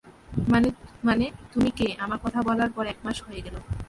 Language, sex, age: Bengali, female, 19-29